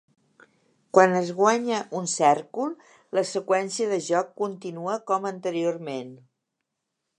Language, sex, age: Catalan, female, 60-69